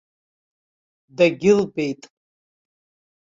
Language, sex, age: Abkhazian, female, 60-69